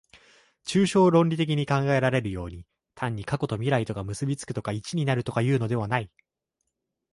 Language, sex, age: Japanese, male, 19-29